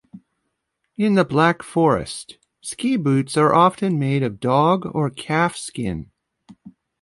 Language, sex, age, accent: English, male, 50-59, United States English